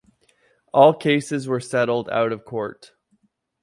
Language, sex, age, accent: English, male, 30-39, United States English